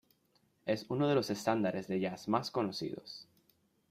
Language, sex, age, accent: Spanish, male, 19-29, Caribe: Cuba, Venezuela, Puerto Rico, República Dominicana, Panamá, Colombia caribeña, México caribeño, Costa del golfo de México